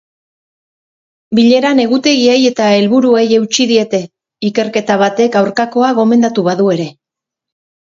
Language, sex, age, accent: Basque, female, 40-49, Erdialdekoa edo Nafarra (Gipuzkoa, Nafarroa)